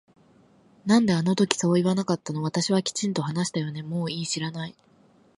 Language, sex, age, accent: Japanese, female, 19-29, 標準語